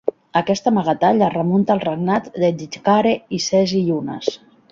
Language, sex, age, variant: Catalan, female, 50-59, Central